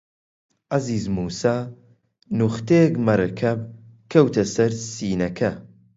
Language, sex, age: Central Kurdish, male, under 19